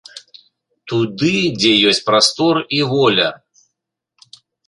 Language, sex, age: Belarusian, male, 40-49